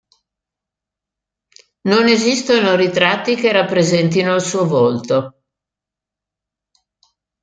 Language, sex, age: Italian, female, 60-69